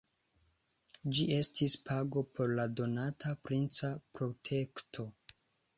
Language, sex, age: Esperanto, male, 19-29